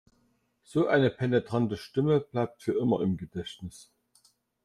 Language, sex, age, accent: German, male, 50-59, Deutschland Deutsch